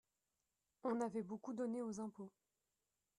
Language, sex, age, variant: French, female, 30-39, Français de métropole